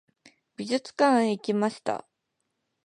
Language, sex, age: Japanese, female, 19-29